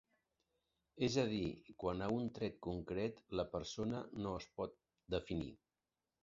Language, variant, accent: Catalan, Central, central